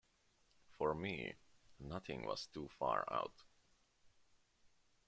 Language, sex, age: English, male, 19-29